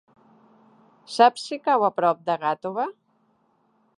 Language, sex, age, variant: Catalan, female, 50-59, Central